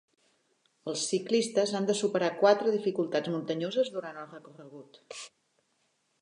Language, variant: Catalan, Central